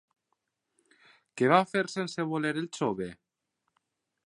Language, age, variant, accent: Catalan, 19-29, Valencià central, valencià